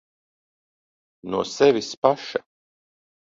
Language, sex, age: Latvian, male, 40-49